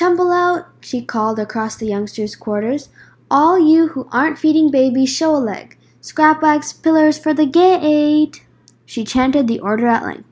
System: none